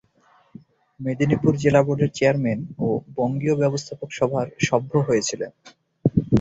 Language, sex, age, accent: Bengali, male, 19-29, Native; Bangladeshi